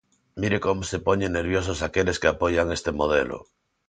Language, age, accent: Galician, 40-49, Neofalante